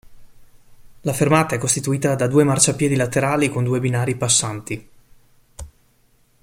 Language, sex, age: Italian, male, 40-49